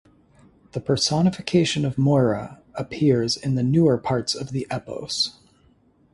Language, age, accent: English, 40-49, United States English